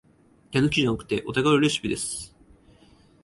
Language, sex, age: Japanese, male, 19-29